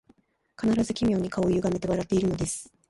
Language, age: Japanese, 19-29